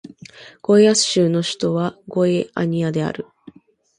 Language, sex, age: Japanese, female, 19-29